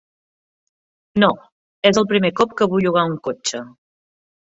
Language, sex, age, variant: Catalan, female, 40-49, Septentrional